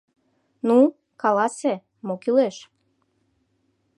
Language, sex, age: Mari, female, 19-29